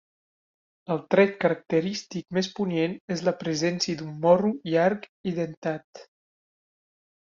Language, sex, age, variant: Catalan, male, 19-29, Septentrional